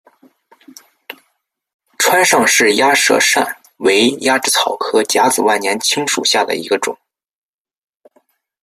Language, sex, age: Chinese, male, under 19